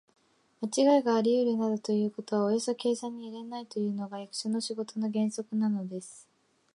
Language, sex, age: Japanese, female, 19-29